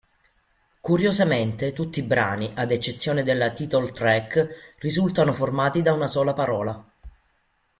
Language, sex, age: Italian, female, 40-49